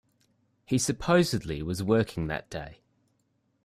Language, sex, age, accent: English, male, 19-29, Australian English